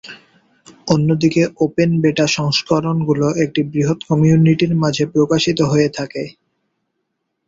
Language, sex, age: Bengali, male, 19-29